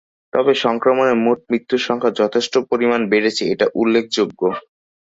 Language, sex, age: Bengali, male, under 19